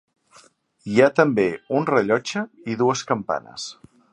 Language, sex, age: Catalan, male, 50-59